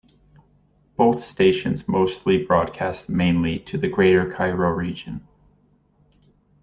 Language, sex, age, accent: English, male, 19-29, United States English